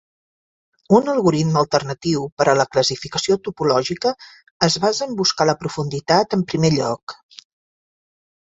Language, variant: Catalan, Central